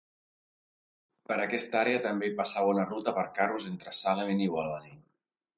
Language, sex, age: Catalan, male, 40-49